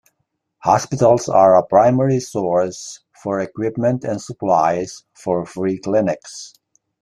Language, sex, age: English, male, 70-79